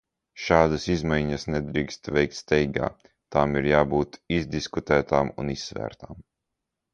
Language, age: Latvian, 19-29